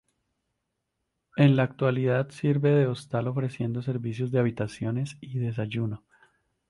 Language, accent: Spanish, Caribe: Cuba, Venezuela, Puerto Rico, República Dominicana, Panamá, Colombia caribeña, México caribeño, Costa del golfo de México